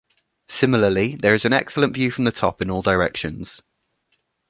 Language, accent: English, England English